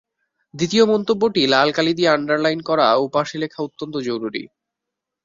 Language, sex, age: Bengali, male, under 19